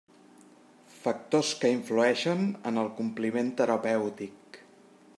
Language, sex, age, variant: Catalan, male, 40-49, Central